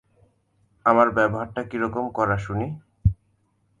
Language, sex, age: Bengali, male, 19-29